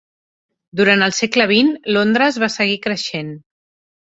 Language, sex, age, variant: Catalan, female, 40-49, Central